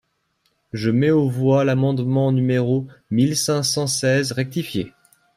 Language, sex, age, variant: French, male, 19-29, Français de métropole